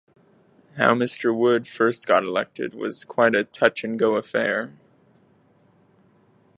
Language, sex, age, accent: English, male, 19-29, United States English